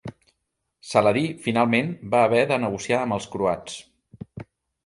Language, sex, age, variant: Catalan, male, 50-59, Central